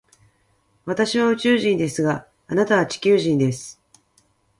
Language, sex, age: Japanese, female, 40-49